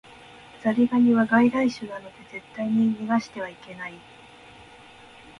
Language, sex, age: Japanese, female, 19-29